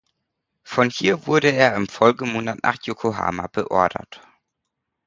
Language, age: German, 19-29